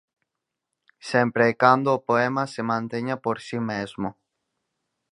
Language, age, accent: Galician, under 19, Oriental (común en zona oriental)